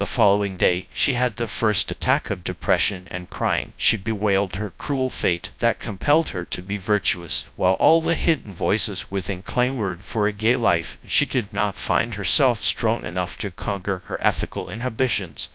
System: TTS, GradTTS